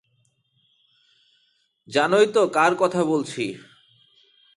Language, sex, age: Bengali, male, 19-29